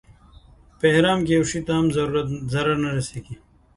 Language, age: Pashto, 19-29